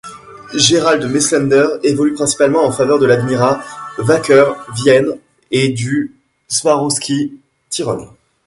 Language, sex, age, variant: French, male, 19-29, Français de métropole